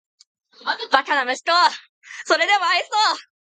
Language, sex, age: Japanese, female, 19-29